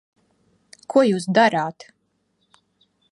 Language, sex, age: Latvian, female, 19-29